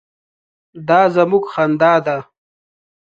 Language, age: Pashto, 30-39